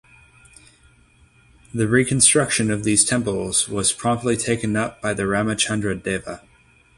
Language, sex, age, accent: English, male, 19-29, United States English